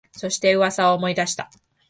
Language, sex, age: Japanese, female, 19-29